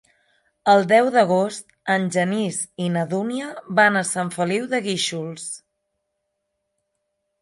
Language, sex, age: Catalan, female, 30-39